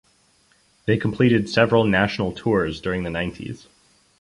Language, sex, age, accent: English, male, 30-39, United States English